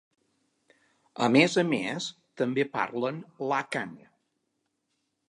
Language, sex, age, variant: Catalan, male, 50-59, Balear